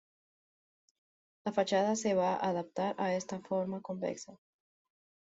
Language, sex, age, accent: Spanish, female, 19-29, Andino-Pacífico: Colombia, Perú, Ecuador, oeste de Bolivia y Venezuela andina